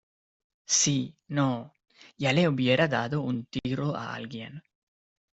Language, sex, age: Spanish, male, 19-29